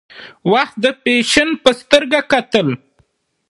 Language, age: Pashto, 19-29